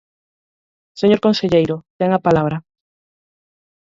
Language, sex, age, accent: Galician, female, 30-39, Central (gheada)